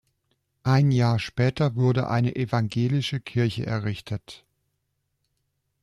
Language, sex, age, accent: German, male, 40-49, Deutschland Deutsch